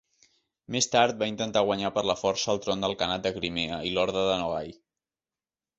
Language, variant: Catalan, Central